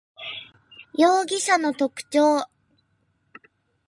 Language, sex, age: Japanese, female, 19-29